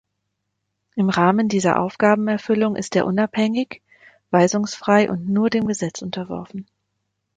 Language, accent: German, Deutschland Deutsch